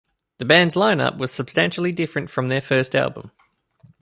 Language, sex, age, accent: English, male, 19-29, Australian English